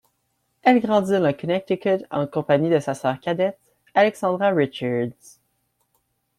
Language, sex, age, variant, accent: French, male, 19-29, Français d'Amérique du Nord, Français du Canada